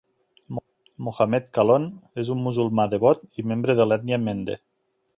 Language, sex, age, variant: Catalan, male, 40-49, Nord-Occidental